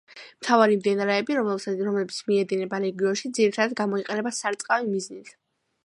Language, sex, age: Georgian, female, under 19